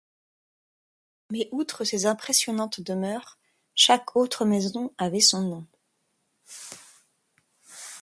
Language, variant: French, Français de métropole